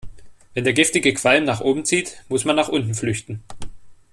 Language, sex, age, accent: German, male, 19-29, Deutschland Deutsch